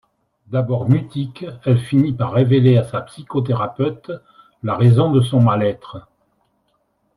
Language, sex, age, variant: French, male, 60-69, Français de métropole